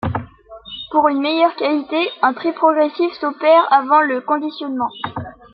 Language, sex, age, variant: French, male, under 19, Français de métropole